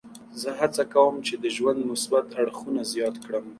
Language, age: Pashto, 19-29